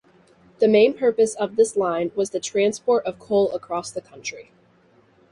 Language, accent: English, United States English